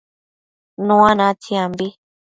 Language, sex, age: Matsés, female, 30-39